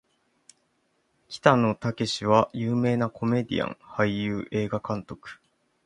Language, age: Japanese, 19-29